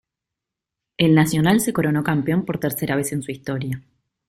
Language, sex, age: Spanish, female, 30-39